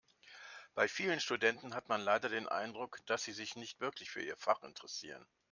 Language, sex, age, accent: German, male, 60-69, Deutschland Deutsch